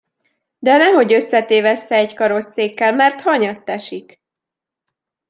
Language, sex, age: Hungarian, female, 19-29